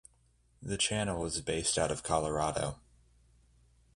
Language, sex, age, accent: English, male, 19-29, United States English